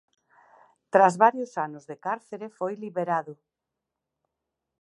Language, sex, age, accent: Galician, female, 40-49, Oriental (común en zona oriental)